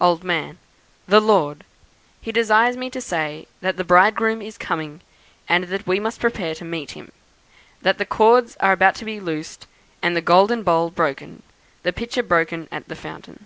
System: none